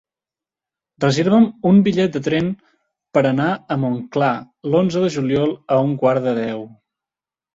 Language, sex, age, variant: Catalan, male, 19-29, Central